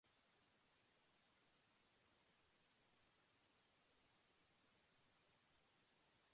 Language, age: English, under 19